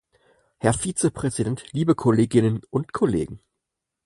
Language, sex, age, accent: German, male, 30-39, Deutschland Deutsch